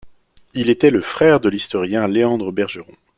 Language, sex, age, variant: French, male, 30-39, Français de métropole